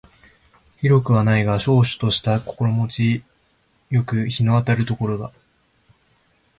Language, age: Japanese, 19-29